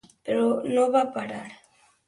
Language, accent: Catalan, valencià